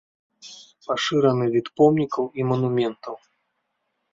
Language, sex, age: Belarusian, male, 30-39